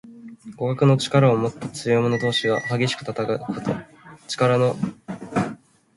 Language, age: Japanese, under 19